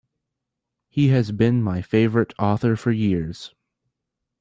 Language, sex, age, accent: English, male, under 19, United States English